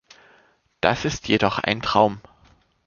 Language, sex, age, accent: German, male, 30-39, Deutschland Deutsch